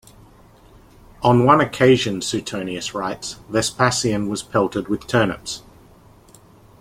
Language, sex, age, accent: English, male, 30-39, Australian English